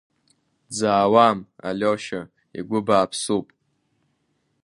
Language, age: Abkhazian, under 19